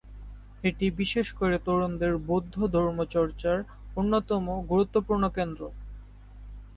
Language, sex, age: Bengali, male, under 19